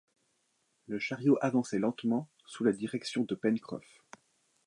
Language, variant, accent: French, Français d'Europe, Français de Suisse